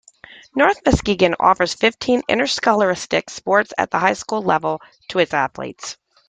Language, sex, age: English, female, 40-49